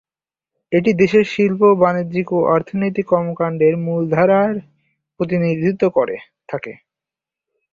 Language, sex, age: Bengali, male, under 19